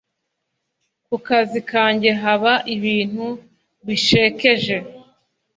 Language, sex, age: Kinyarwanda, female, 19-29